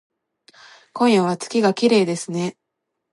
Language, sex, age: Japanese, female, 19-29